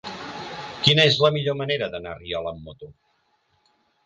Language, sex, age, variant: Catalan, male, 50-59, Central